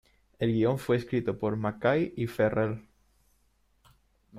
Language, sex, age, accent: Spanish, male, 19-29, España: Sur peninsular (Andalucia, Extremadura, Murcia)